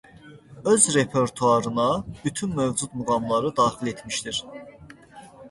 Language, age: Azerbaijani, 19-29